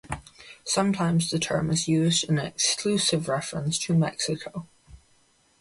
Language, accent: English, Irish English